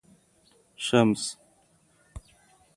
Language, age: Pashto, 30-39